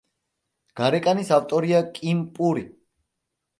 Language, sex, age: Georgian, male, 19-29